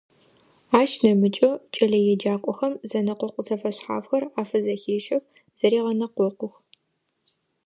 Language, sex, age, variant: Adyghe, female, 19-29, Адыгабзэ (Кирил, пстэумэ зэдыряе)